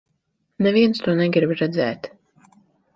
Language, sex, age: Latvian, female, under 19